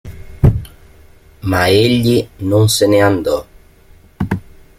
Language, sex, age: Italian, male, 40-49